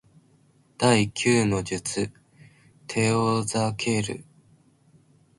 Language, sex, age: Japanese, male, 19-29